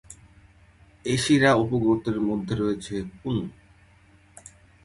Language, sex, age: Bengali, male, 19-29